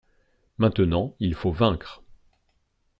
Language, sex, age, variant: French, male, 40-49, Français de métropole